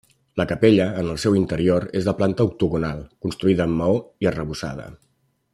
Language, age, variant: Catalan, 40-49, Central